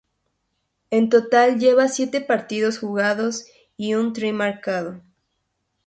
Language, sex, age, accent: Spanish, female, 19-29, México